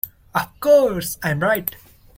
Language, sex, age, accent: English, male, 19-29, India and South Asia (India, Pakistan, Sri Lanka)